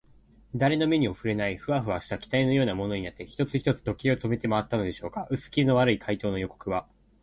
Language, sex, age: Japanese, male, 19-29